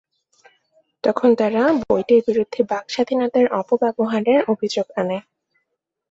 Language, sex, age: Bengali, female, 19-29